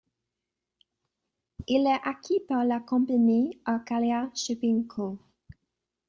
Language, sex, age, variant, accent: French, female, 30-39, Français d'Europe, Français du Royaume-Uni